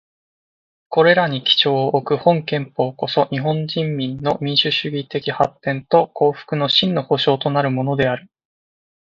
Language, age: Japanese, 19-29